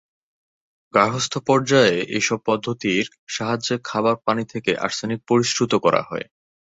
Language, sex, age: Bengali, male, 19-29